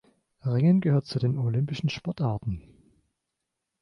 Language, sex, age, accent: German, male, 19-29, Deutschland Deutsch